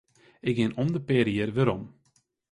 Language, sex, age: Western Frisian, male, 19-29